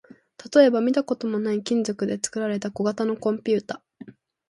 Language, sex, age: Japanese, female, under 19